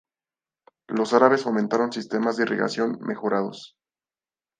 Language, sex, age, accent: Spanish, male, 19-29, México